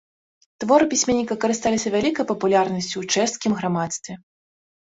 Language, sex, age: Belarusian, female, 30-39